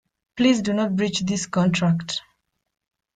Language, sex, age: English, female, 19-29